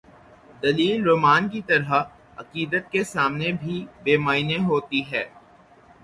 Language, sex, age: Urdu, male, 19-29